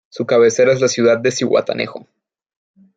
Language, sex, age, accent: Spanish, male, under 19, México